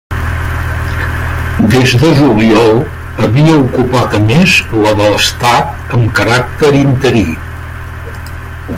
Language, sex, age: Catalan, male, 60-69